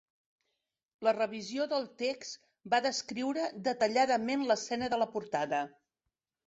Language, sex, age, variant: Catalan, female, 50-59, Central